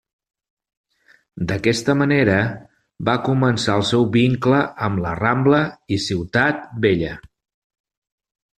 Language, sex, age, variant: Catalan, male, 50-59, Central